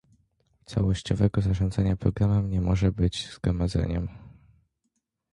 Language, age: Polish, under 19